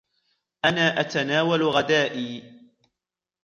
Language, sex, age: Arabic, male, 19-29